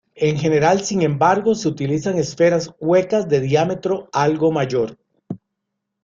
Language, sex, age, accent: Spanish, male, 50-59, América central